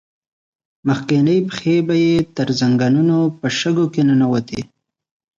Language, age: Pashto, 19-29